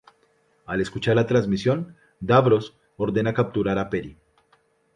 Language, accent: Spanish, Andino-Pacífico: Colombia, Perú, Ecuador, oeste de Bolivia y Venezuela andina